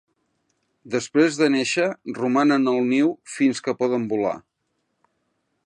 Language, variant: Catalan, Central